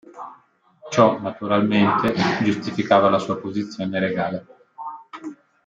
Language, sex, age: Italian, male, 50-59